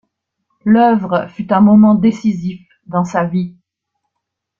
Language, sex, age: French, female, 70-79